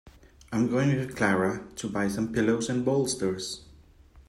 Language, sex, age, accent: English, male, 40-49, Malaysian English